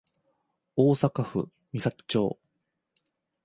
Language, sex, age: Japanese, male, 30-39